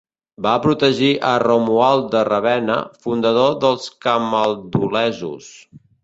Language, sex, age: Catalan, male, 40-49